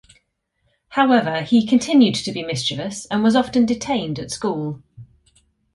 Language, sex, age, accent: English, female, 30-39, England English